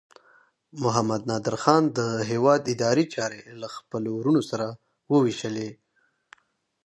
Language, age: Pashto, 19-29